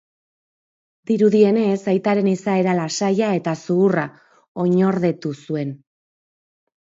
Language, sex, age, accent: Basque, female, 40-49, Erdialdekoa edo Nafarra (Gipuzkoa, Nafarroa)